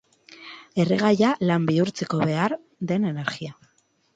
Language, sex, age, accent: Basque, female, 30-39, Mendebalekoa (Araba, Bizkaia, Gipuzkoako mendebaleko herri batzuk)